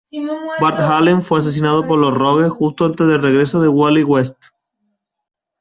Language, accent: Spanish, España: Sur peninsular (Andalucia, Extremadura, Murcia)